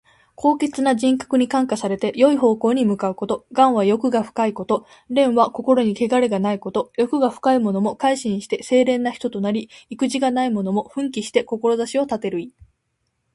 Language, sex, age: Japanese, female, 19-29